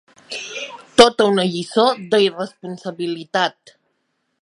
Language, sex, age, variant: Catalan, female, 30-39, Balear